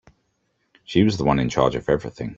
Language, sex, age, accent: English, male, 30-39, England English